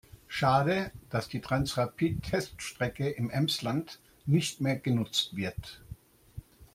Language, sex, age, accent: German, male, 60-69, Deutschland Deutsch